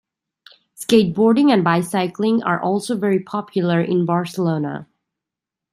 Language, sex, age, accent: English, female, 19-29, England English